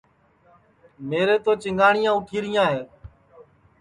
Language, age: Sansi, 50-59